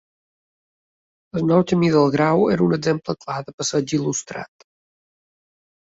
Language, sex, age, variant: Catalan, male, 19-29, Balear